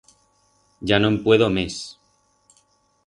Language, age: Aragonese, 40-49